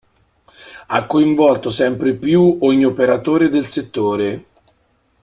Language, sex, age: Italian, male, 40-49